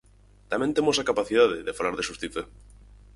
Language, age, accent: Galician, 19-29, Central (gheada)